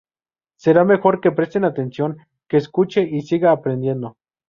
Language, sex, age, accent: Spanish, male, 19-29, México